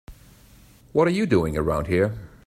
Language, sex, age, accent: English, male, 60-69, United States English